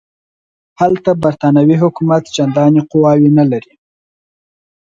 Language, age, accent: Pashto, 19-29, کندهارۍ لهجه